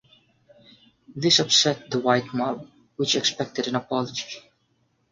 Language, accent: English, United States English; Filipino